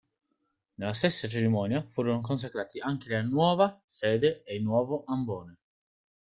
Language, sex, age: Italian, male, under 19